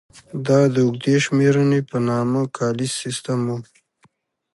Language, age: Pashto, 30-39